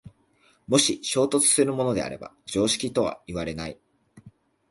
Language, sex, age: Japanese, male, under 19